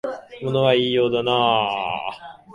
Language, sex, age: Japanese, male, 19-29